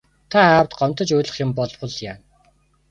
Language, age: Mongolian, 19-29